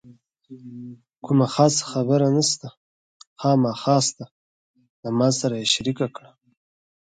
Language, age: Pashto, 19-29